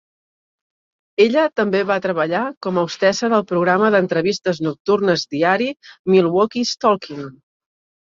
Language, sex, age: Catalan, male, 40-49